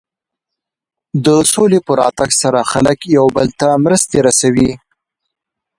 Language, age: Pashto, 30-39